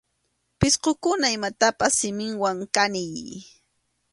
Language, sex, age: Arequipa-La Unión Quechua, female, 30-39